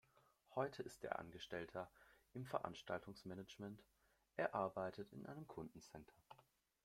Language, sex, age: German, male, under 19